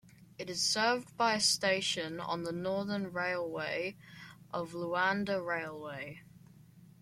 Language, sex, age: English, male, under 19